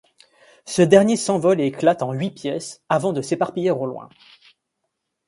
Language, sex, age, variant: French, male, 30-39, Français de métropole